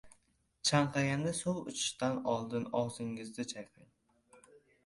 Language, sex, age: Uzbek, male, under 19